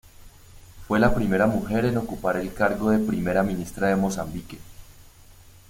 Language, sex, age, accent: Spanish, male, 19-29, Andino-Pacífico: Colombia, Perú, Ecuador, oeste de Bolivia y Venezuela andina